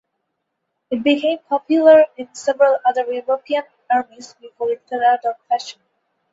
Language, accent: English, India and South Asia (India, Pakistan, Sri Lanka); bangladesh